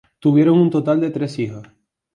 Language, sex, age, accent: Spanish, male, 19-29, España: Sur peninsular (Andalucia, Extremadura, Murcia)